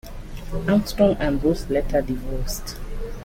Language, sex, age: English, female, 40-49